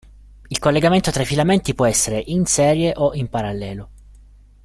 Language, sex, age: Italian, male, 30-39